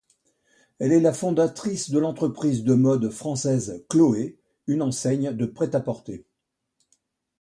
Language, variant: French, Français de métropole